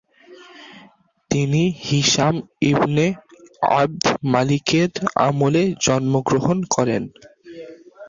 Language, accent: Bengali, Standard Bengali